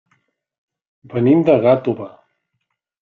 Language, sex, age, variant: Catalan, male, 50-59, Central